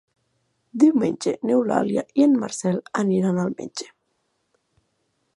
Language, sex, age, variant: Catalan, female, 19-29, Nord-Occidental